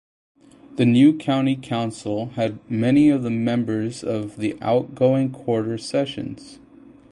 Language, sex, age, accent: English, male, 19-29, United States English